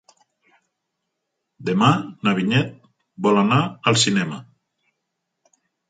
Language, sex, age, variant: Catalan, male, 50-59, Nord-Occidental